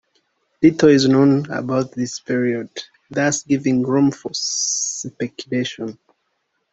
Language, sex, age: English, male, 19-29